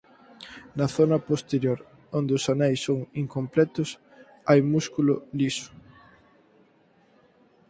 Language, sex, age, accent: Galician, male, 19-29, Atlántico (seseo e gheada)